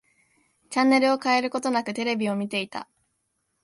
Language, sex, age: Japanese, female, 19-29